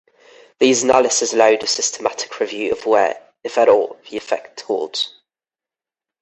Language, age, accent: English, 19-29, England English; Irish English